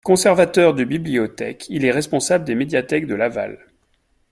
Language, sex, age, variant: French, male, 40-49, Français de métropole